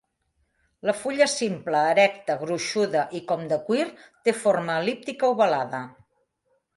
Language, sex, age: Catalan, female, 60-69